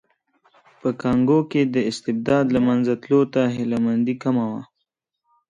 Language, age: Pashto, 19-29